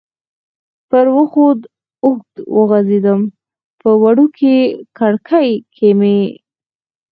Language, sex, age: Pashto, female, 19-29